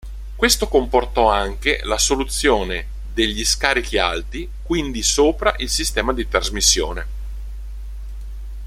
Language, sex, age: Italian, male, 50-59